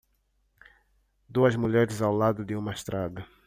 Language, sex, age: Portuguese, male, 30-39